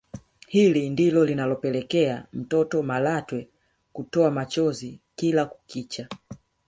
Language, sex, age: Swahili, female, 40-49